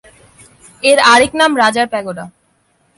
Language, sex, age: Bengali, female, under 19